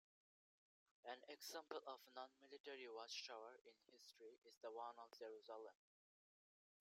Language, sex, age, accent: English, male, 19-29, United States English